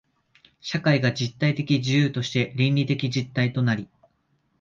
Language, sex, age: Japanese, male, 19-29